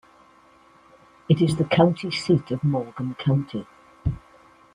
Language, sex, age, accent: English, female, 60-69, Welsh English